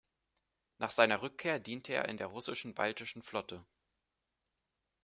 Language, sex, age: German, male, 19-29